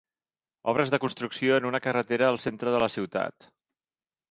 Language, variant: Catalan, Central